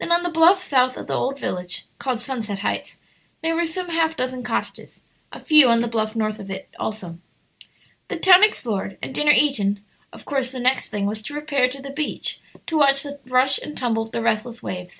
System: none